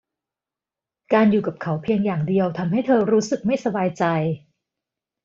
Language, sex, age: Thai, female, 30-39